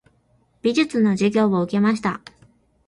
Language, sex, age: Japanese, female, 19-29